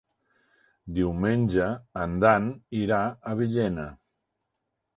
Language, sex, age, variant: Catalan, male, 60-69, Central